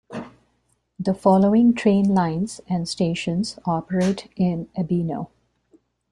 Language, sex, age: English, female, 50-59